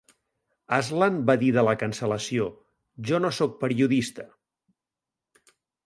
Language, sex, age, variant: Catalan, male, 50-59, Central